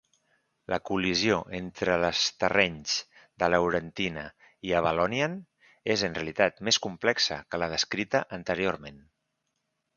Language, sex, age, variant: Catalan, male, 40-49, Central